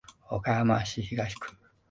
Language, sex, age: Japanese, male, 30-39